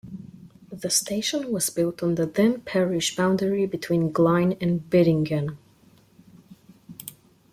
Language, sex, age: English, male, under 19